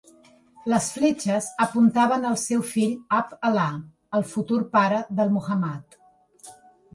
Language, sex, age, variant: Catalan, female, 40-49, Central